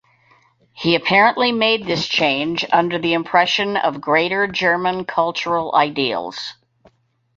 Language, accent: English, United States English